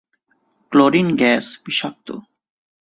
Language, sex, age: Bengali, male, 30-39